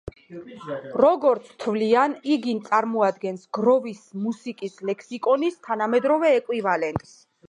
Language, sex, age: Georgian, female, 30-39